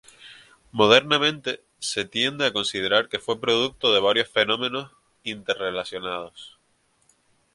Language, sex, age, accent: Spanish, male, 19-29, España: Islas Canarias